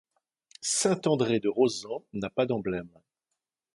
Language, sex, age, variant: French, male, 40-49, Français de métropole